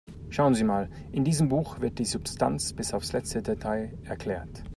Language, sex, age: German, male, 40-49